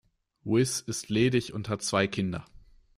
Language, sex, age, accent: German, male, 19-29, Deutschland Deutsch